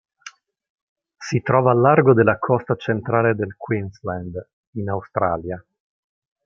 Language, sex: Italian, male